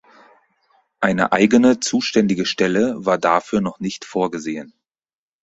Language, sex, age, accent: German, male, 30-39, Deutschland Deutsch